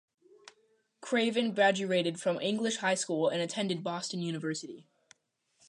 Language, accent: English, United States English